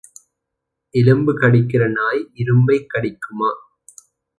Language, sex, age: Tamil, male, 19-29